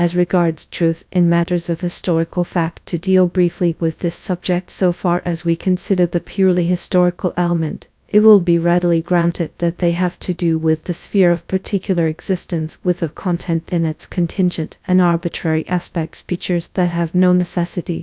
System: TTS, GradTTS